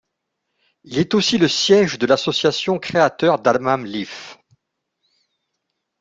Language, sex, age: French, male, 50-59